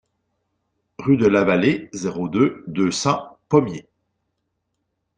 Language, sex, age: French, male, 40-49